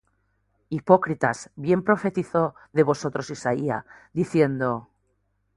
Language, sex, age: Spanish, female, 40-49